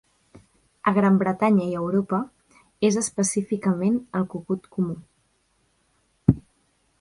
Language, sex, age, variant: Catalan, female, 19-29, Central